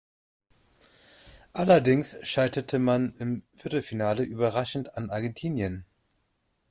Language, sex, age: German, male, 30-39